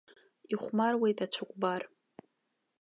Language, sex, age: Abkhazian, female, 19-29